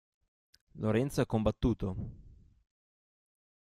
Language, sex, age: Italian, male, 30-39